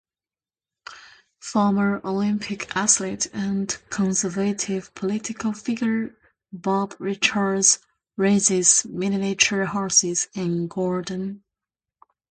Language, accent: English, Singaporean English